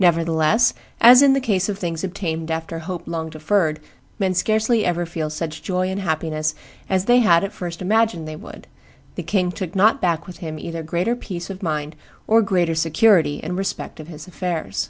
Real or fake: real